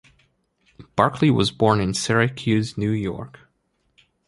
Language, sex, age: English, male, 19-29